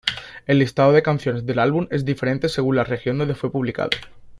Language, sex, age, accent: Spanish, male, 19-29, España: Sur peninsular (Andalucia, Extremadura, Murcia)